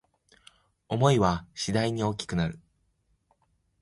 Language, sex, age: Japanese, male, 19-29